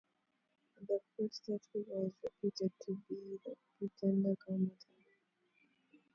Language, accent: English, England English